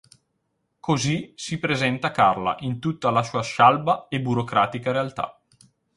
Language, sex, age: Italian, male, 30-39